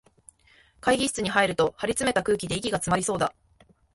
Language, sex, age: Japanese, female, 19-29